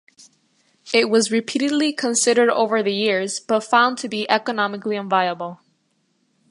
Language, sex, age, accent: English, female, under 19, United States English